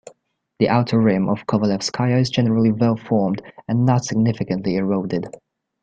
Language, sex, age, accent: English, male, under 19, United States English